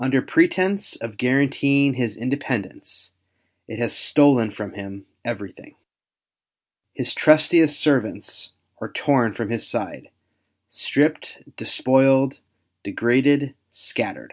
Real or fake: real